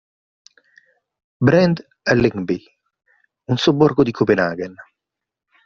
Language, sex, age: Italian, male, 40-49